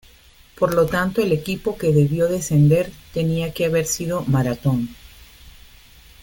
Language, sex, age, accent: Spanish, female, 40-49, Caribe: Cuba, Venezuela, Puerto Rico, República Dominicana, Panamá, Colombia caribeña, México caribeño, Costa del golfo de México